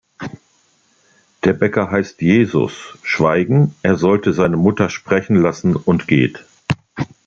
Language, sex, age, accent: German, male, 60-69, Deutschland Deutsch